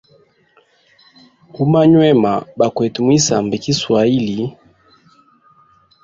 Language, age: Hemba, 19-29